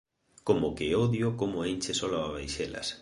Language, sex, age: Galician, male, 40-49